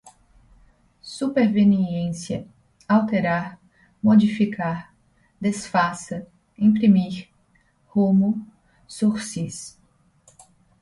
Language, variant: Portuguese, Portuguese (Brasil)